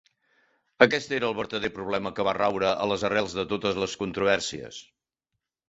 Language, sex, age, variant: Catalan, male, 60-69, Central